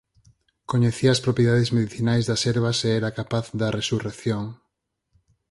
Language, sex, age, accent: Galician, male, 40-49, Normativo (estándar)